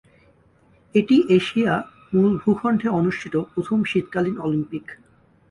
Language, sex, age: Bengali, male, 19-29